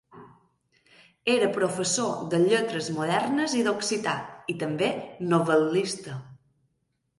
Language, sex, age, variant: Catalan, male, 30-39, Balear